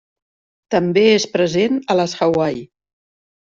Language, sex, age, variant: Catalan, female, 50-59, Central